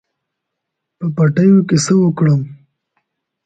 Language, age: Pashto, 19-29